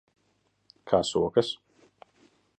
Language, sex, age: Latvian, male, 30-39